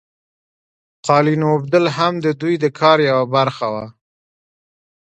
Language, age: Pashto, 30-39